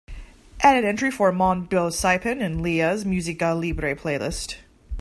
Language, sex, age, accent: English, female, 30-39, United States English